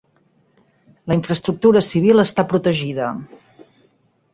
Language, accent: Catalan, Garrotxi